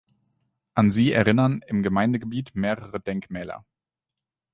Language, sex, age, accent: German, male, 19-29, Deutschland Deutsch